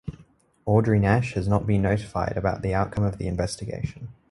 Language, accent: English, Australian English